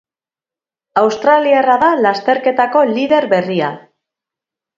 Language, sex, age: Basque, male, 30-39